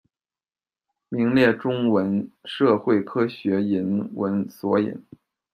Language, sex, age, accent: Chinese, male, 30-39, 出生地：北京市